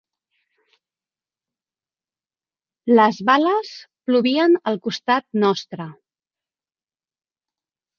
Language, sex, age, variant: Catalan, female, 40-49, Central